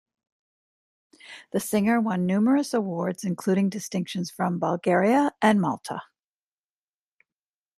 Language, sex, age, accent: English, female, 50-59, United States English